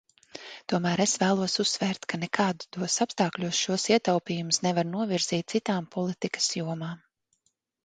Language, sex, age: Latvian, female, 30-39